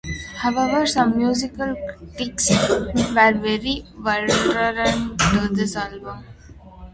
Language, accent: English, India and South Asia (India, Pakistan, Sri Lanka)